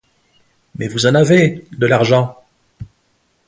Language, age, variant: French, 50-59, Français de métropole